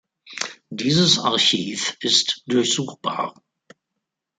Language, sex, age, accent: German, male, 60-69, Deutschland Deutsch